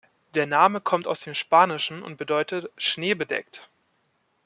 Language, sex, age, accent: German, male, 19-29, Deutschland Deutsch